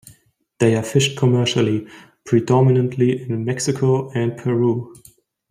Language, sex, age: English, male, 19-29